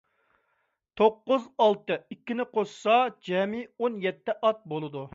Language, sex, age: Uyghur, male, 30-39